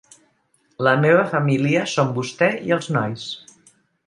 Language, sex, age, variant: Catalan, female, 60-69, Central